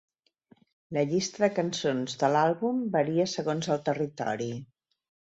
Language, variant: Catalan, Central